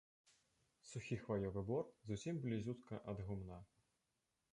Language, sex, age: Belarusian, male, 19-29